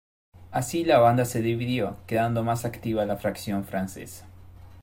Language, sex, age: Spanish, male, 19-29